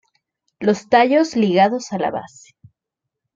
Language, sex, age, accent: Spanish, female, 19-29, México